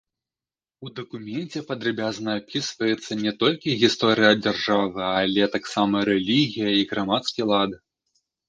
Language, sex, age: Belarusian, male, 19-29